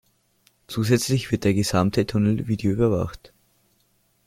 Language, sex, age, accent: German, male, 90+, Österreichisches Deutsch